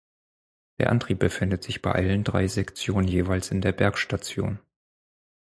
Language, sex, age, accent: German, male, 30-39, Deutschland Deutsch